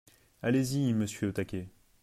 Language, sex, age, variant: French, male, 19-29, Français de métropole